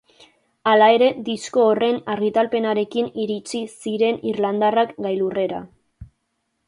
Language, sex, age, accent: Basque, female, 19-29, Erdialdekoa edo Nafarra (Gipuzkoa, Nafarroa)